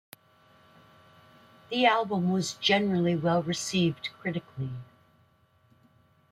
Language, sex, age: English, female, 60-69